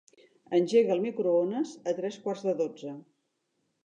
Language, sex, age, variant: Catalan, female, 60-69, Central